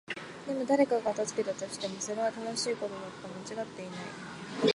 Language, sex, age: Japanese, female, 19-29